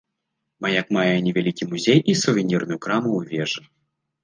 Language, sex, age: Belarusian, male, under 19